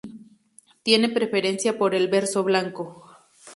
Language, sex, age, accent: Spanish, female, 30-39, México